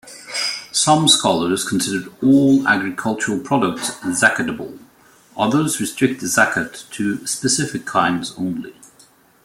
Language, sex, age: English, male, 40-49